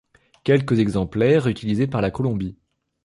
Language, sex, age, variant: French, male, 19-29, Français de métropole